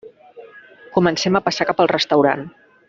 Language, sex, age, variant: Catalan, female, 40-49, Central